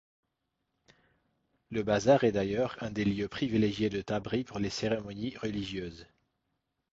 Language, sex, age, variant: French, male, 19-29, Français de métropole